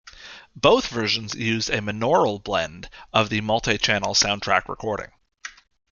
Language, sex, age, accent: English, male, 30-39, Canadian English